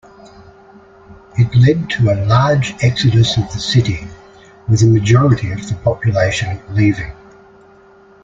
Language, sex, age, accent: English, male, 60-69, Australian English